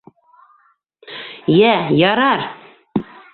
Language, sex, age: Bashkir, female, 60-69